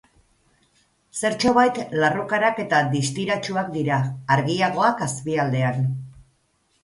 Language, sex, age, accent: Basque, female, 50-59, Erdialdekoa edo Nafarra (Gipuzkoa, Nafarroa)